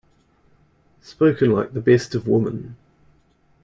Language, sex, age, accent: English, male, 40-49, New Zealand English